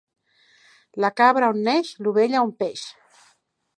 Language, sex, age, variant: Catalan, female, 40-49, Central